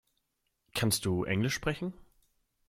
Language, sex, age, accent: German, male, 19-29, Deutschland Deutsch